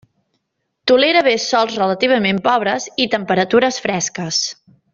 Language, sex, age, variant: Catalan, female, 40-49, Nord-Occidental